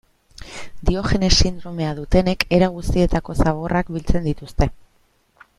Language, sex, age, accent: Basque, female, 30-39, Mendebalekoa (Araba, Bizkaia, Gipuzkoako mendebaleko herri batzuk)